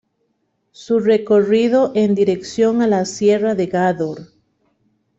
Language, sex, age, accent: Spanish, female, 40-49, América central